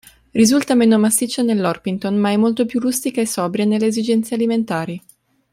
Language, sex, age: Italian, female, 19-29